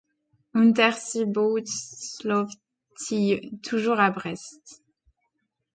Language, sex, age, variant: French, female, 30-39, Français de métropole